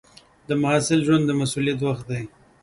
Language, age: Pashto, 19-29